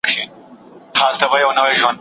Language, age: Pashto, 30-39